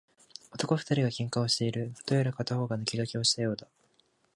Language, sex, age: Japanese, male, 19-29